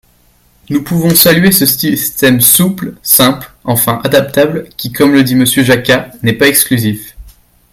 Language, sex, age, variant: French, male, under 19, Français de métropole